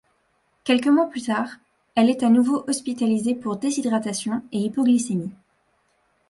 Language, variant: French, Français de métropole